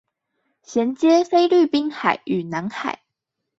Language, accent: Chinese, 出生地：桃園市